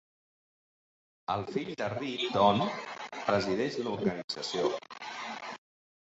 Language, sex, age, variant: Catalan, male, 50-59, Central